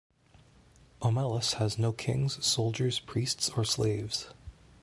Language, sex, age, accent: English, male, 40-49, Canadian English